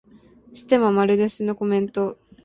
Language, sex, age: Japanese, female, 19-29